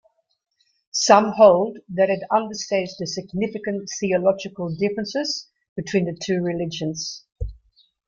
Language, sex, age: English, female, 50-59